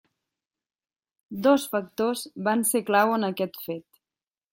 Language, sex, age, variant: Catalan, female, under 19, Central